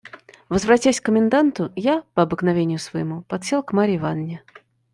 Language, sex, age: Russian, female, 30-39